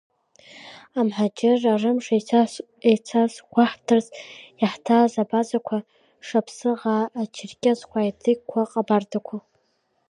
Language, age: Abkhazian, under 19